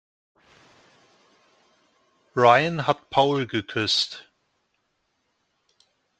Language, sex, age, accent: German, male, 40-49, Deutschland Deutsch